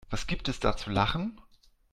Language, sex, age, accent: German, male, 40-49, Deutschland Deutsch